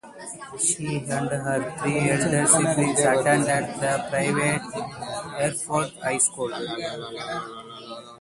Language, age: English, 19-29